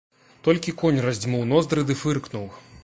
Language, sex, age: Belarusian, male, 19-29